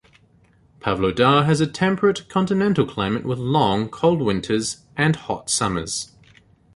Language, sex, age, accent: English, male, 30-39, New Zealand English